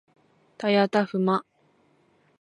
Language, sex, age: Japanese, female, under 19